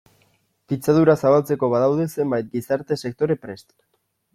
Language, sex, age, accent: Basque, male, 19-29, Erdialdekoa edo Nafarra (Gipuzkoa, Nafarroa)